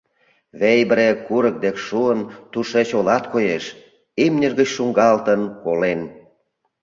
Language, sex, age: Mari, male, 40-49